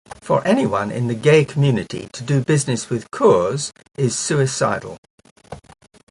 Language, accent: English, England English